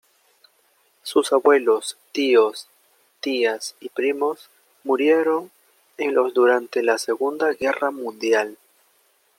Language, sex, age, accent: Spanish, male, 19-29, Andino-Pacífico: Colombia, Perú, Ecuador, oeste de Bolivia y Venezuela andina